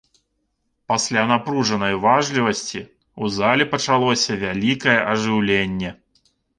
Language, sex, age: Belarusian, male, 30-39